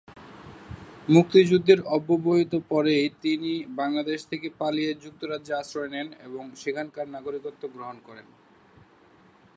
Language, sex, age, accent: Bengali, male, 30-39, Bangladeshi